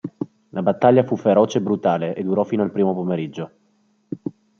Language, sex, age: Italian, male, 30-39